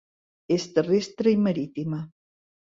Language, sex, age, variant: Catalan, female, 50-59, Central